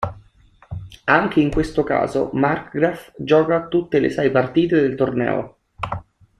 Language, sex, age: Italian, male, 30-39